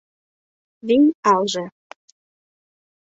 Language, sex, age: Mari, female, 19-29